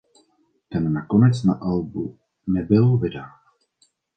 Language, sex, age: Czech, male, 30-39